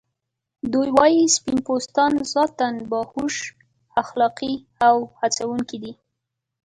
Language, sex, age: Pashto, female, 19-29